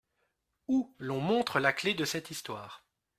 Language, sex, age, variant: French, male, 40-49, Français de métropole